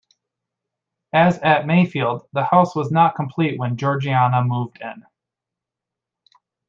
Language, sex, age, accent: English, male, 19-29, United States English